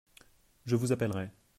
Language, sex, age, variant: French, male, 19-29, Français de métropole